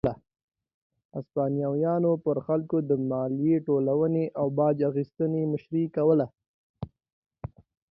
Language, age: Pashto, 19-29